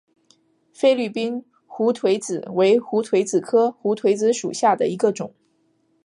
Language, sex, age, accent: Chinese, female, 30-39, 出生地：广东省